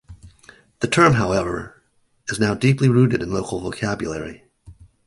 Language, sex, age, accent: English, male, 40-49, United States English